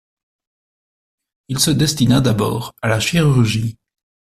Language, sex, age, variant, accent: French, male, 50-59, Français d'Europe, Français de Belgique